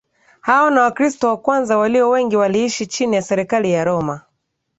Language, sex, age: Swahili, female, 30-39